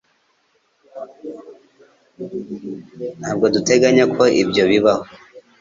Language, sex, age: Kinyarwanda, male, 30-39